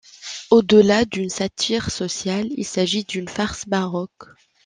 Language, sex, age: French, female, 19-29